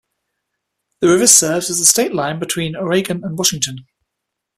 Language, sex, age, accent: English, male, 30-39, England English